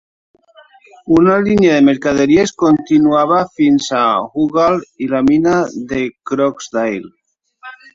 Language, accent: Catalan, valencià